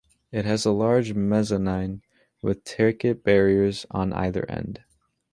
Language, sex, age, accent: English, male, under 19, United States English